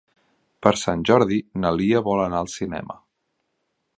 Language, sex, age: Catalan, male, 30-39